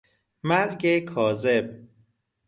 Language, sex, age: Persian, male, 30-39